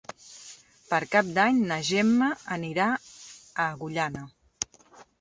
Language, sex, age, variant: Catalan, female, 40-49, Central